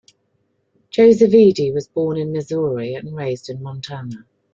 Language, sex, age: English, female, 50-59